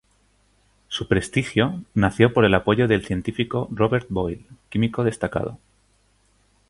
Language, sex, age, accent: Spanish, male, 30-39, España: Centro-Sur peninsular (Madrid, Toledo, Castilla-La Mancha)